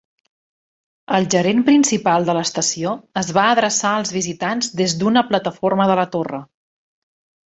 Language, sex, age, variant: Catalan, female, 40-49, Central